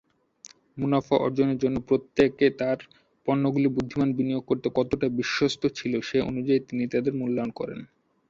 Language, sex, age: Bengali, male, 19-29